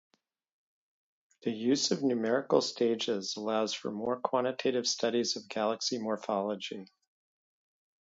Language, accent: English, United States English